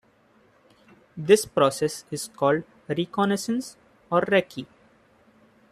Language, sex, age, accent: English, male, 19-29, India and South Asia (India, Pakistan, Sri Lanka)